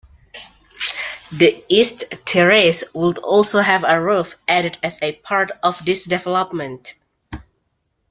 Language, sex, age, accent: English, female, 19-29, United States English